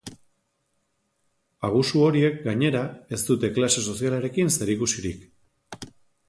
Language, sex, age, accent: Basque, male, 30-39, Erdialdekoa edo Nafarra (Gipuzkoa, Nafarroa)